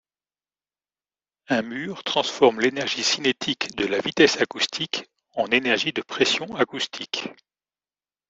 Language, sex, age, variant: French, male, 50-59, Français de métropole